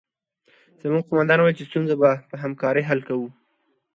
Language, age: Pashto, 19-29